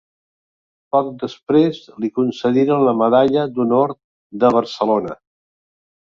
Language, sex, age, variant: Catalan, male, 60-69, Central